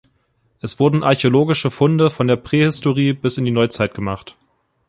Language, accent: German, Deutschland Deutsch